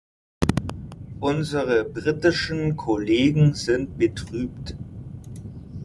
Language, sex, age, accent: German, male, 30-39, Deutschland Deutsch